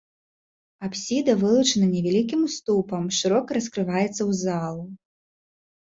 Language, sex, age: Belarusian, female, 19-29